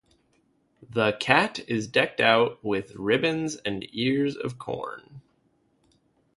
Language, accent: English, United States English